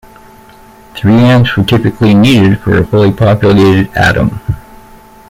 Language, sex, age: English, male, 50-59